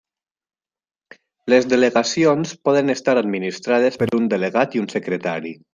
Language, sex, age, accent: Catalan, male, 19-29, valencià